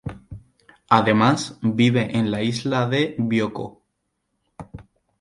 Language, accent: Spanish, España: Islas Canarias